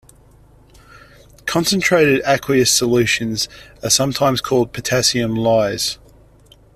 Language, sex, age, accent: English, male, 30-39, Australian English